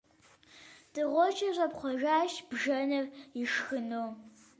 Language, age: Kabardian, under 19